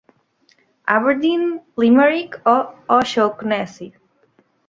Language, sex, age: Catalan, female, 19-29